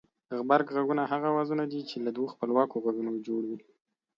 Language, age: Pashto, 30-39